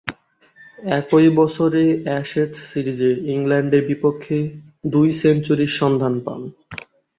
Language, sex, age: Bengali, male, 19-29